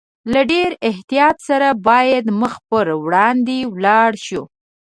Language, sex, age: Pashto, female, 19-29